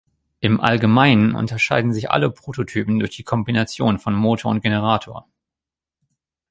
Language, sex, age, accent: German, male, 30-39, Deutschland Deutsch